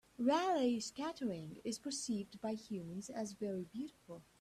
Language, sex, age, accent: English, female, 19-29, England English